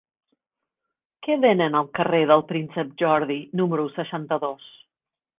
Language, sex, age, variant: Catalan, female, 50-59, Central